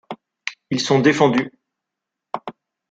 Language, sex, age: French, male, 40-49